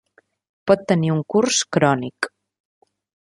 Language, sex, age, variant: Catalan, female, 30-39, Central